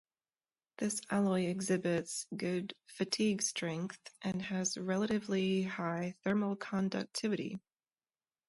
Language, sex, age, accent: English, female, 30-39, United States English